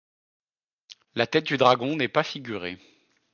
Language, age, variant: French, 30-39, Français de métropole